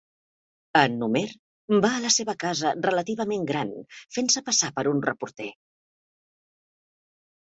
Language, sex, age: Catalan, female, 50-59